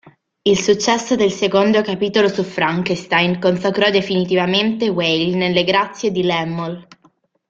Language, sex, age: Italian, female, 19-29